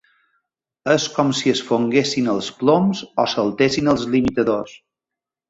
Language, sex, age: Catalan, male, 40-49